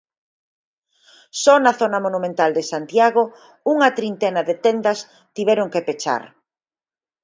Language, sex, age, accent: Galician, female, 50-59, Normativo (estándar)